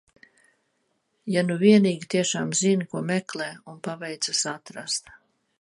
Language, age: Latvian, 60-69